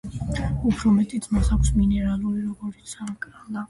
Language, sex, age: Georgian, female, under 19